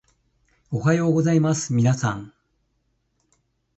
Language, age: Japanese, 70-79